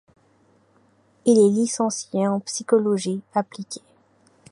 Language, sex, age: French, female, 19-29